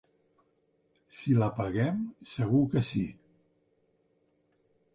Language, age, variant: Catalan, 60-69, Central